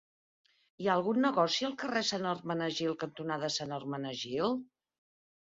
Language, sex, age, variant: Catalan, female, 60-69, Central